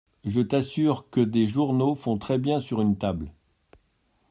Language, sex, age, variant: French, male, 50-59, Français de métropole